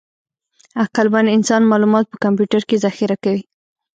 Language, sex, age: Pashto, female, 30-39